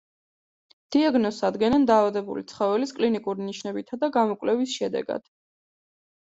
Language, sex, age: Georgian, female, 19-29